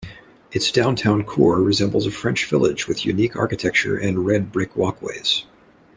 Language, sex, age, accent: English, male, 30-39, United States English